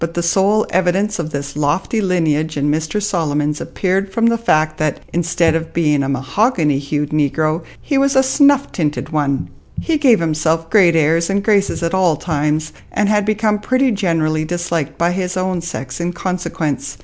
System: none